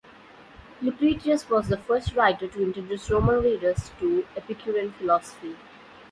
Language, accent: English, India and South Asia (India, Pakistan, Sri Lanka)